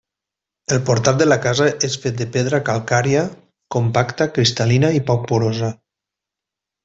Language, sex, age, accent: Catalan, male, 30-39, valencià